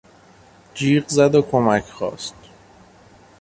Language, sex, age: Persian, male, 19-29